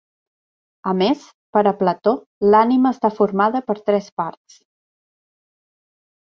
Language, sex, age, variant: Catalan, female, 40-49, Central